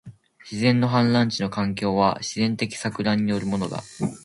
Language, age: Japanese, under 19